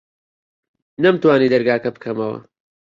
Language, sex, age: Central Kurdish, male, 30-39